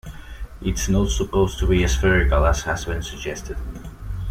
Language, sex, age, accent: English, male, 19-29, United States English